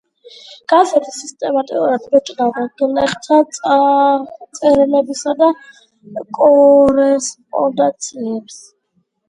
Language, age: Georgian, 30-39